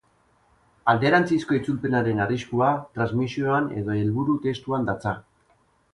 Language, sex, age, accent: Basque, male, 40-49, Erdialdekoa edo Nafarra (Gipuzkoa, Nafarroa)